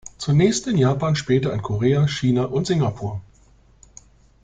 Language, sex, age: German, male, 50-59